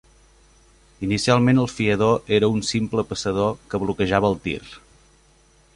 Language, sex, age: Catalan, male, 30-39